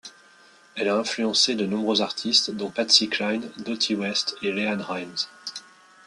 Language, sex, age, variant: French, male, 30-39, Français de métropole